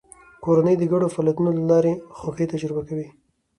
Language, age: Pashto, 19-29